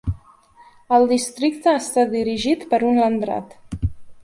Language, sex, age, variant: Catalan, female, 19-29, Central